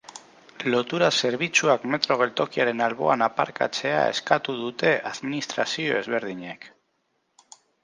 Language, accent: Basque, Mendebalekoa (Araba, Bizkaia, Gipuzkoako mendebaleko herri batzuk)